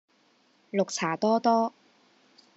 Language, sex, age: Cantonese, female, 19-29